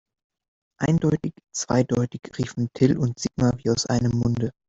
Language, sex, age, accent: German, male, 19-29, Deutschland Deutsch; Norddeutsch